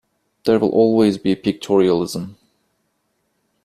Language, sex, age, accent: English, male, 19-29, United States English